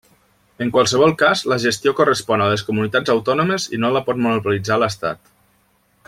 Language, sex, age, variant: Catalan, male, 30-39, Nord-Occidental